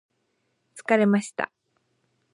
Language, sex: Japanese, female